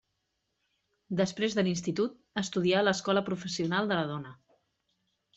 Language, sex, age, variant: Catalan, female, 40-49, Central